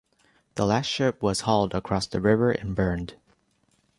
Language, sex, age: English, male, 19-29